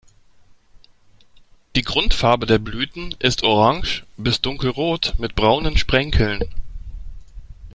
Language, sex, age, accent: German, male, 30-39, Deutschland Deutsch